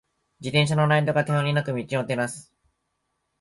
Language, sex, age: Japanese, male, 19-29